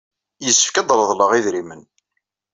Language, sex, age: Kabyle, male, 40-49